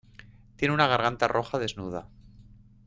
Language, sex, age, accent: Spanish, male, 40-49, España: Norte peninsular (Asturias, Castilla y León, Cantabria, País Vasco, Navarra, Aragón, La Rioja, Guadalajara, Cuenca)